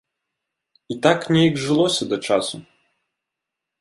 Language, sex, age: Belarusian, male, 19-29